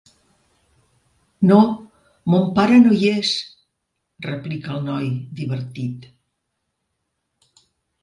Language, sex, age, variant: Catalan, female, 60-69, Central